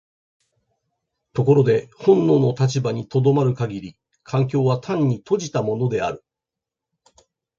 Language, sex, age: Japanese, male, 50-59